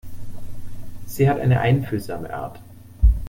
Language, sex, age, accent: German, male, 40-49, Deutschland Deutsch